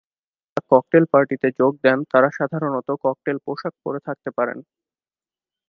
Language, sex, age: Bengali, male, 19-29